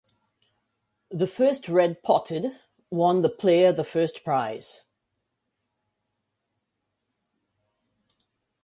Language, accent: English, West Indies and Bermuda (Bahamas, Bermuda, Jamaica, Trinidad)